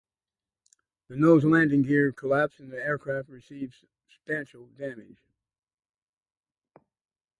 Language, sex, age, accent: English, male, 60-69, United States English